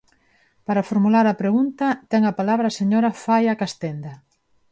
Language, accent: Galician, Neofalante